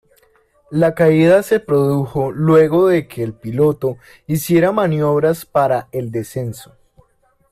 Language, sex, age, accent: Spanish, male, 19-29, Andino-Pacífico: Colombia, Perú, Ecuador, oeste de Bolivia y Venezuela andina